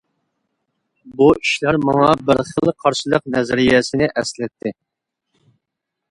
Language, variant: Uyghur, ئۇيغۇر تىلى